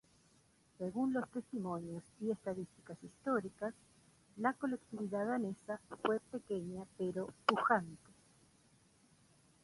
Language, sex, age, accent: Spanish, female, 60-69, Rioplatense: Argentina, Uruguay, este de Bolivia, Paraguay